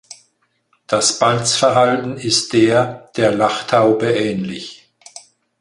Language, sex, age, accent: German, male, 60-69, Deutschland Deutsch